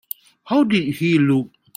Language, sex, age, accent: English, male, 50-59, Malaysian English